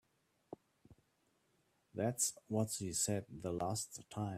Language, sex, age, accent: English, male, 60-69, Southern African (South Africa, Zimbabwe, Namibia)